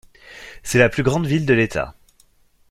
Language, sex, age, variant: French, male, 30-39, Français de métropole